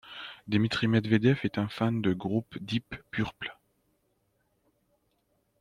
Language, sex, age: French, male, 30-39